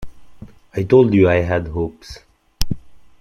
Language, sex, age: English, male, 19-29